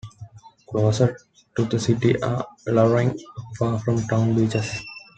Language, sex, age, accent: English, male, 19-29, India and South Asia (India, Pakistan, Sri Lanka)